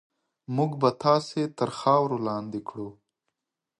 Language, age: Pashto, 30-39